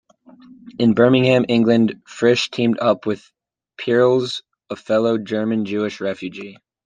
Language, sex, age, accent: English, male, 19-29, United States English